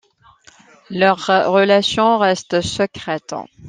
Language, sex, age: French, female, 30-39